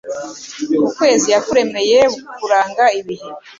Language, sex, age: Kinyarwanda, female, 50-59